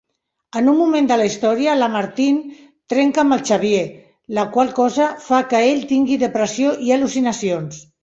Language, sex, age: Catalan, female, 60-69